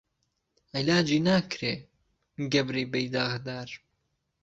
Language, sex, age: Central Kurdish, male, 19-29